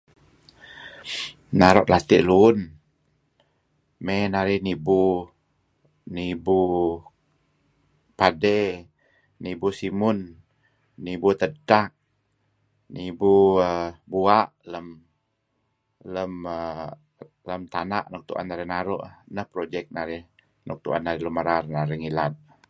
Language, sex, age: Kelabit, male, 50-59